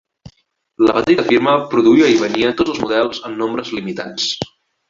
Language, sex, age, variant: Catalan, male, 19-29, Nord-Occidental